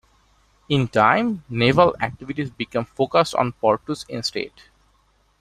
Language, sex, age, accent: English, male, 19-29, India and South Asia (India, Pakistan, Sri Lanka)